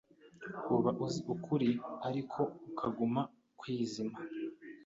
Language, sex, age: Kinyarwanda, male, 19-29